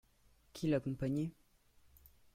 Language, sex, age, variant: French, male, under 19, Français de métropole